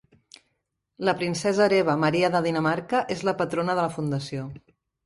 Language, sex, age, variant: Catalan, female, 40-49, Central